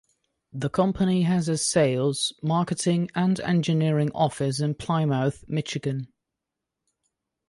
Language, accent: English, England English